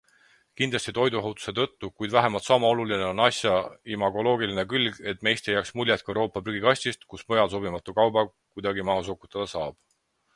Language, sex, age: Estonian, male, 30-39